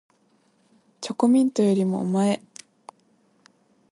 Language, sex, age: Japanese, female, 19-29